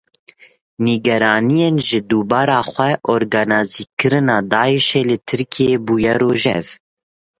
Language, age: Kurdish, 19-29